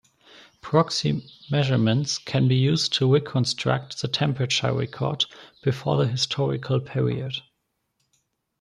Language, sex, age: English, male, 19-29